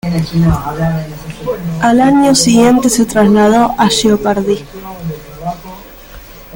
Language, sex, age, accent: Spanish, female, 19-29, Rioplatense: Argentina, Uruguay, este de Bolivia, Paraguay